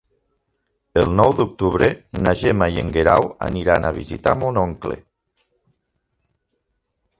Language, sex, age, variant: Catalan, male, 40-49, Central